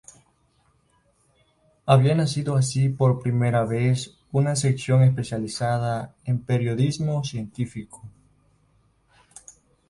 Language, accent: Spanish, España: Norte peninsular (Asturias, Castilla y León, Cantabria, País Vasco, Navarra, Aragón, La Rioja, Guadalajara, Cuenca)